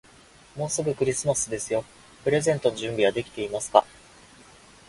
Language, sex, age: Japanese, male, 19-29